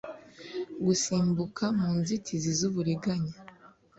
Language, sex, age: Kinyarwanda, female, 19-29